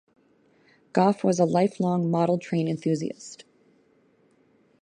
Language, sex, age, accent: English, female, 30-39, United States English